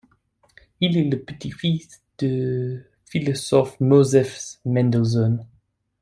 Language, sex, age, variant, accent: French, male, 19-29, Français d'Europe, Français du Royaume-Uni